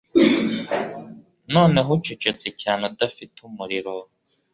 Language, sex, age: Kinyarwanda, male, 19-29